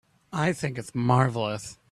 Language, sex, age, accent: English, male, 30-39, United States English